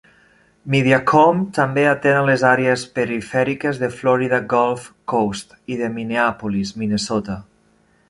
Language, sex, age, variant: Catalan, male, 30-39, Nord-Occidental